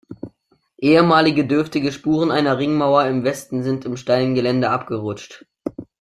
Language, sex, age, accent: German, male, under 19, Deutschland Deutsch